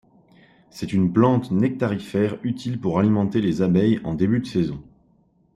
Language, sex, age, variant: French, male, 19-29, Français de métropole